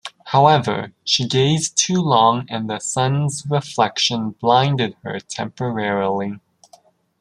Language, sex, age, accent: English, male, 19-29, Canadian English